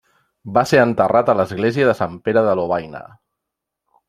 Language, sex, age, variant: Catalan, male, 40-49, Central